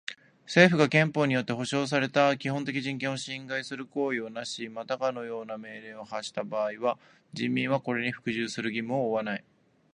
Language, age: Japanese, 19-29